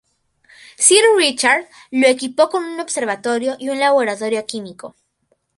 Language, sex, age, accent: Spanish, female, under 19, Andino-Pacífico: Colombia, Perú, Ecuador, oeste de Bolivia y Venezuela andina